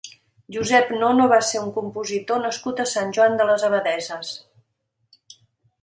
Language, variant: Catalan, Central